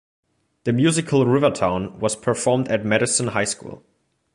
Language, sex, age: English, male, under 19